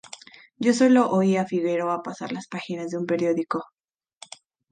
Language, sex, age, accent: Spanish, female, under 19, México